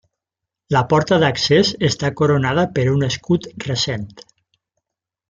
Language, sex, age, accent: Catalan, male, 60-69, valencià